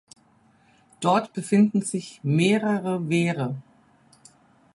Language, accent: German, Deutschland Deutsch